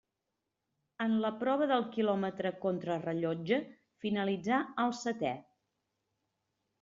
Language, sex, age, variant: Catalan, female, 40-49, Central